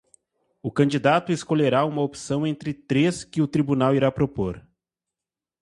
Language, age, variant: Portuguese, 30-39, Portuguese (Brasil)